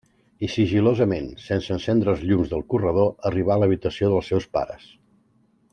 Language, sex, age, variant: Catalan, male, 40-49, Central